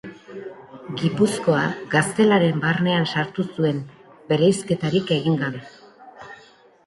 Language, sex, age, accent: Basque, female, 19-29, Mendebalekoa (Araba, Bizkaia, Gipuzkoako mendebaleko herri batzuk)